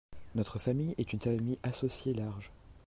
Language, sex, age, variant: French, male, under 19, Français de métropole